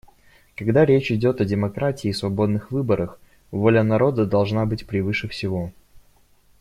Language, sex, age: Russian, male, 19-29